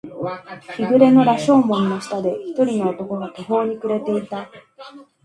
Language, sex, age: Japanese, female, 30-39